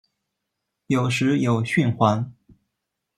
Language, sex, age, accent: Chinese, male, 19-29, 出生地：四川省